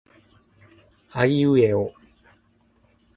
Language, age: Japanese, 50-59